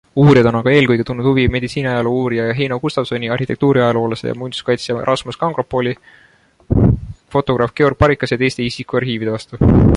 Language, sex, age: Estonian, male, 19-29